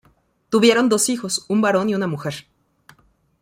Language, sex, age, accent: Spanish, female, 40-49, México